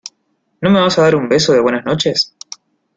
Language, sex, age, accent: Spanish, male, 19-29, Rioplatense: Argentina, Uruguay, este de Bolivia, Paraguay